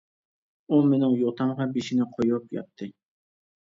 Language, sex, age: Uyghur, male, 19-29